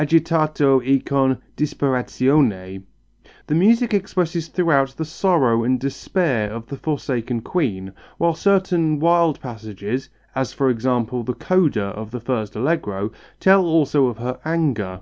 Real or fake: real